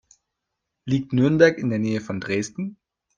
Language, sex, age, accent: German, male, 19-29, Deutschland Deutsch